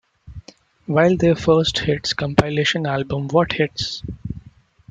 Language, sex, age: English, male, 19-29